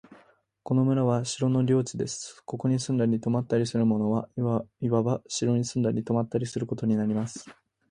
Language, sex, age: Japanese, male, 19-29